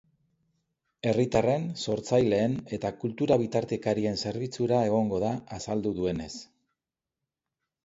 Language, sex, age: Basque, male, 50-59